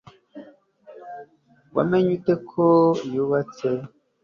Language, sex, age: Kinyarwanda, male, 40-49